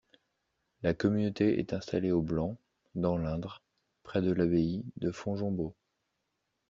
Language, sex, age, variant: French, male, 19-29, Français de métropole